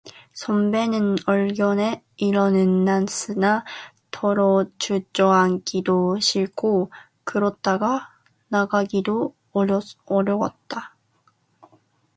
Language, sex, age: Korean, female, 19-29